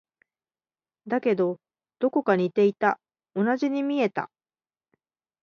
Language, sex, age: Japanese, female, 40-49